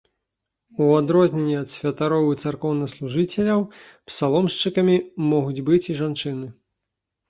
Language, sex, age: Belarusian, male, 19-29